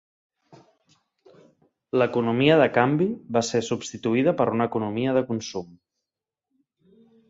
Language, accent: Catalan, central; nord-occidental